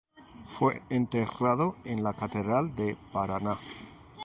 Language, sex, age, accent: Spanish, male, 40-49, España: Norte peninsular (Asturias, Castilla y León, Cantabria, País Vasco, Navarra, Aragón, La Rioja, Guadalajara, Cuenca)